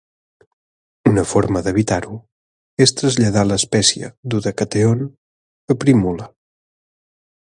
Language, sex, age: Catalan, male, 30-39